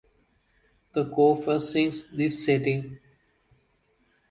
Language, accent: English, United States English